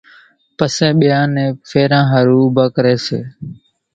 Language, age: Kachi Koli, 19-29